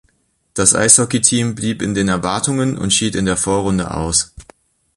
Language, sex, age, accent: German, male, 19-29, Deutschland Deutsch